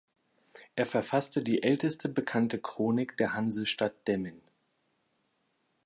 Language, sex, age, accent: German, male, 30-39, Deutschland Deutsch